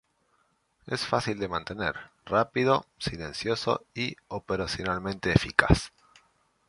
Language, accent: Spanish, Rioplatense: Argentina, Uruguay, este de Bolivia, Paraguay